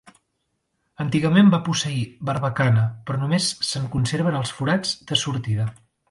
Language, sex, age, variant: Catalan, male, 30-39, Central